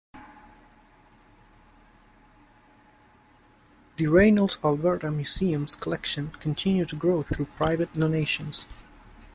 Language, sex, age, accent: English, male, 19-29, United States English